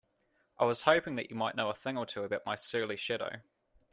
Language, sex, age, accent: English, male, 19-29, New Zealand English